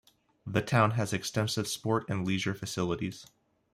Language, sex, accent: English, male, United States English